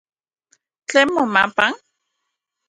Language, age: Central Puebla Nahuatl, 30-39